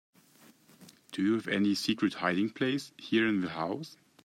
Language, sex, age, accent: English, male, 19-29, Canadian English